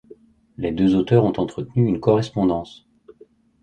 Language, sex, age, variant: French, male, 40-49, Français de métropole